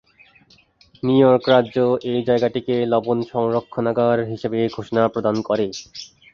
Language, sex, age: Bengali, male, under 19